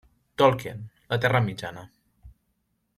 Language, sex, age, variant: Catalan, male, 19-29, Central